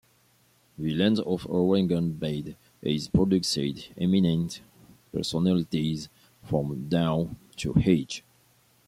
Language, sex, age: English, male, 40-49